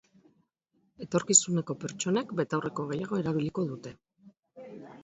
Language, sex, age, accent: Basque, female, 50-59, Mendebalekoa (Araba, Bizkaia, Gipuzkoako mendebaleko herri batzuk)